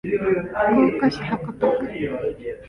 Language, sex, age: Japanese, female, 19-29